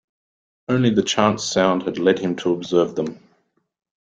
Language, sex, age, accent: English, male, 30-39, Australian English